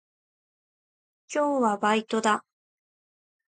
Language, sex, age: Japanese, female, 40-49